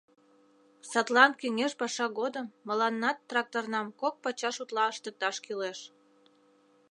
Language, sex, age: Mari, female, 30-39